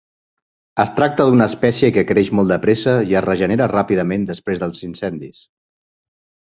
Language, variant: Catalan, Central